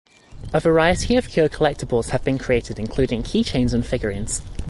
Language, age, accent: English, 19-29, England English